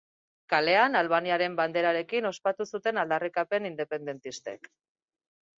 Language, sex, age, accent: Basque, female, 50-59, Mendebalekoa (Araba, Bizkaia, Gipuzkoako mendebaleko herri batzuk)